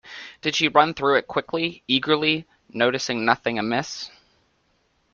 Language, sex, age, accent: English, male, 19-29, United States English